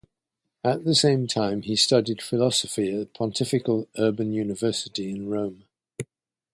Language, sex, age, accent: English, male, 70-79, England English